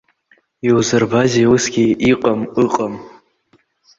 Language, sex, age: Abkhazian, male, under 19